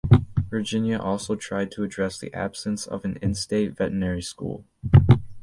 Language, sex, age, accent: English, male, under 19, United States English